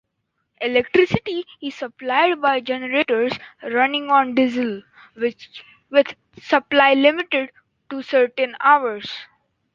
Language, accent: English, India and South Asia (India, Pakistan, Sri Lanka)